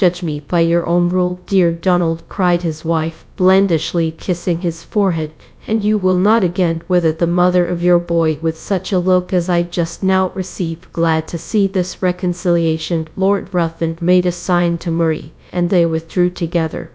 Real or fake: fake